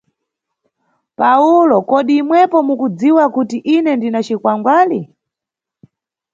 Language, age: Nyungwe, 30-39